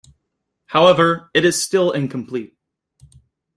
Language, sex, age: English, male, 19-29